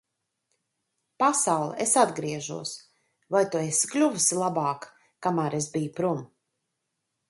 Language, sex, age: Latvian, female, 50-59